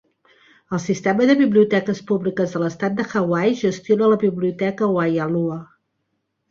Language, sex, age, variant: Catalan, female, 30-39, Central